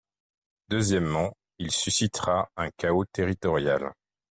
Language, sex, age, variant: French, male, 30-39, Français de métropole